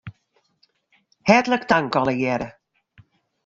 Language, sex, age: Western Frisian, female, 60-69